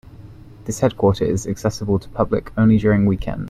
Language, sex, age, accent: English, male, 19-29, England English